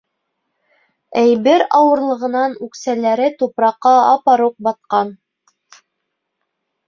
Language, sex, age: Bashkir, female, 19-29